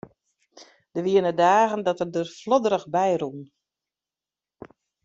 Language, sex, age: Western Frisian, female, 50-59